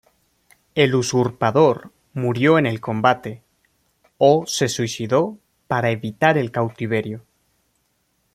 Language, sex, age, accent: Spanish, male, 19-29, México